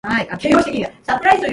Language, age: English, 30-39